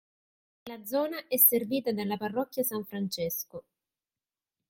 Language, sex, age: Italian, female, 19-29